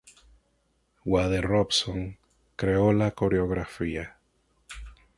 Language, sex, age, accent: Spanish, male, 19-29, Caribe: Cuba, Venezuela, Puerto Rico, República Dominicana, Panamá, Colombia caribeña, México caribeño, Costa del golfo de México